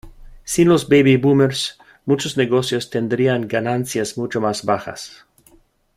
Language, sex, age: Spanish, male, 50-59